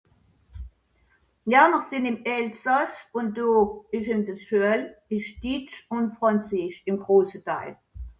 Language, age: French, 70-79